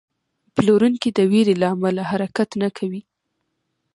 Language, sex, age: Pashto, female, 19-29